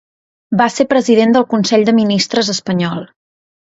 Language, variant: Catalan, Central